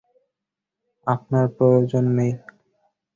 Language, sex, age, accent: Bengali, male, under 19, শুদ্ধ